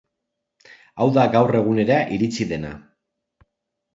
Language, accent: Basque, Erdialdekoa edo Nafarra (Gipuzkoa, Nafarroa)